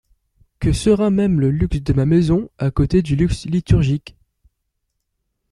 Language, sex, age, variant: French, male, 19-29, Français de métropole